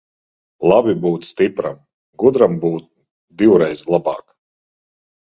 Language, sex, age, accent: Latvian, male, 40-49, Rigas